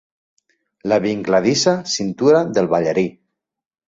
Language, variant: Catalan, Nord-Occidental